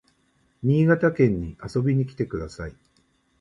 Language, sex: Japanese, male